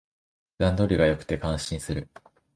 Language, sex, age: Japanese, male, under 19